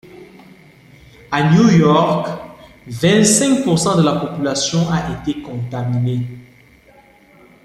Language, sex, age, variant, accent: French, male, 19-29, Français d'Afrique subsaharienne et des îles africaines, Français du Cameroun